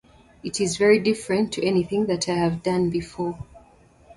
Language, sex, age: English, female, 19-29